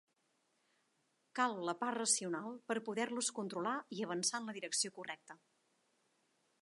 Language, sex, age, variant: Catalan, female, 40-49, Septentrional